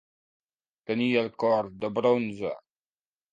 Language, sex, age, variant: Catalan, male, 19-29, Septentrional